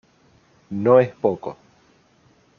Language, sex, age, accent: Spanish, male, 30-39, Rioplatense: Argentina, Uruguay, este de Bolivia, Paraguay